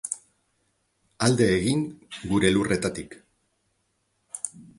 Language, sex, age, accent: Basque, male, 50-59, Mendebalekoa (Araba, Bizkaia, Gipuzkoako mendebaleko herri batzuk)